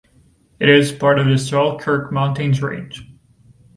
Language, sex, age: English, male, 19-29